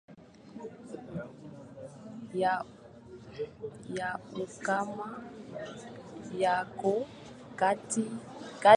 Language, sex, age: Swahili, male, 19-29